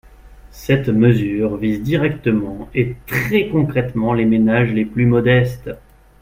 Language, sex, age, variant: French, male, 30-39, Français de métropole